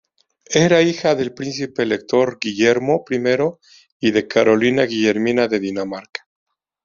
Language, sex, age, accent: Spanish, male, 40-49, México